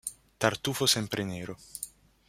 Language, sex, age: Italian, male, under 19